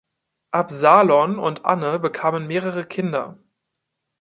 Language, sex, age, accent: German, male, 19-29, Deutschland Deutsch